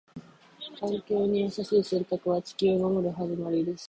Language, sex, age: Japanese, female, under 19